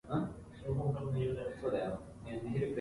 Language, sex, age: English, male, 19-29